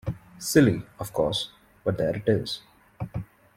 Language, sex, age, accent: English, male, 19-29, India and South Asia (India, Pakistan, Sri Lanka)